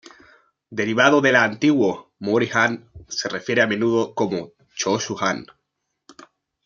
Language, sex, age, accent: Spanish, male, 19-29, España: Norte peninsular (Asturias, Castilla y León, Cantabria, País Vasco, Navarra, Aragón, La Rioja, Guadalajara, Cuenca)